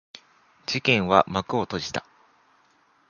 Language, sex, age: Japanese, male, 19-29